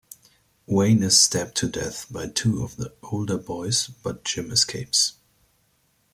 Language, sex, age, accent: English, male, 19-29, United States English